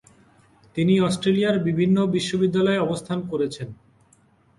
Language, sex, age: Bengali, male, 19-29